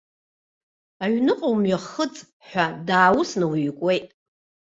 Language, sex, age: Abkhazian, female, 60-69